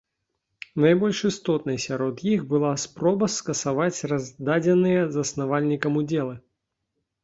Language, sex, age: Belarusian, male, 19-29